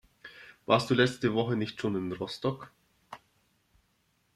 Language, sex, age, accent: German, male, 30-39, Deutschland Deutsch